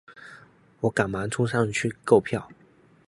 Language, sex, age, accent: Chinese, male, 19-29, 出生地：福建省